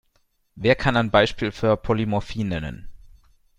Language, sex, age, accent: German, male, 19-29, Deutschland Deutsch